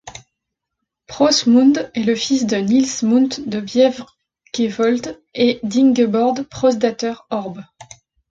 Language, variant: French, Français de métropole